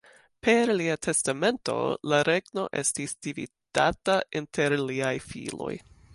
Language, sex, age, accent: Esperanto, female, 30-39, Internacia